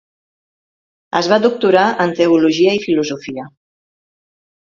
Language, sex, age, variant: Catalan, female, 50-59, Central